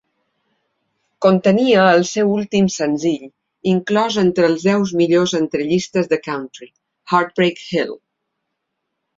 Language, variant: Catalan, Balear